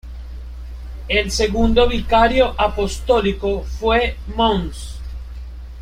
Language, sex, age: Spanish, male, 19-29